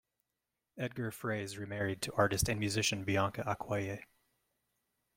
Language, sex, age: English, male, 30-39